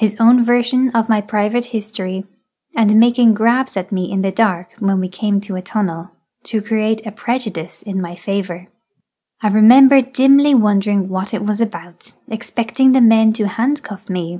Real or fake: real